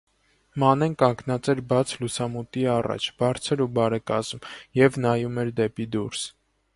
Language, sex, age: Armenian, male, 19-29